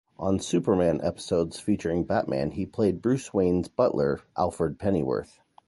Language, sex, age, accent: English, male, 40-49, Canadian English